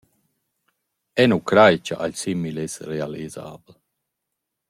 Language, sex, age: Romansh, male, 40-49